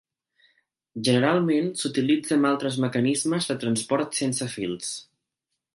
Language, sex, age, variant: Catalan, male, 19-29, Central